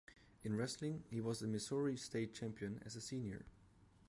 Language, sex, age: English, male, 19-29